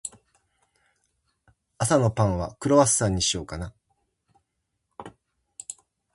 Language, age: Japanese, 50-59